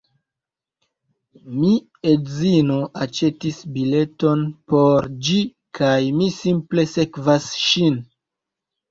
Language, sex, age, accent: Esperanto, male, 19-29, Internacia